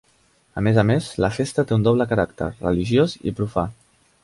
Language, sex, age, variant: Catalan, male, 19-29, Central